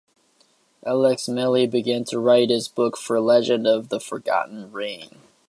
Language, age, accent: English, under 19, United States English